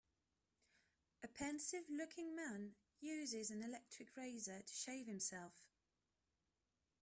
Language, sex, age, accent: English, female, 30-39, Hong Kong English